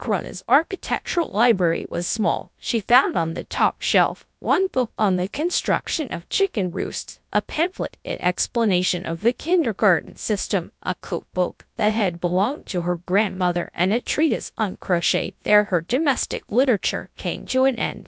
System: TTS, GradTTS